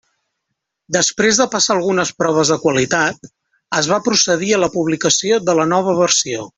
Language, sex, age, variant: Catalan, male, 40-49, Central